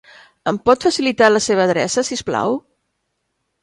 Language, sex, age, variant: Catalan, female, 70-79, Central